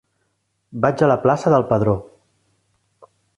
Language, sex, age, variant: Catalan, male, 40-49, Central